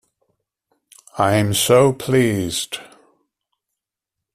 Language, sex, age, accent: English, male, 70-79, England English